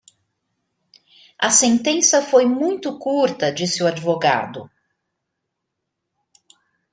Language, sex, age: Portuguese, female, 50-59